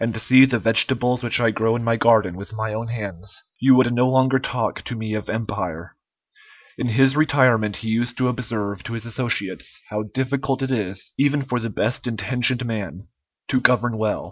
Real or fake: real